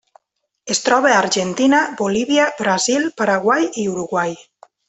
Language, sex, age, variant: Catalan, female, 30-39, Nord-Occidental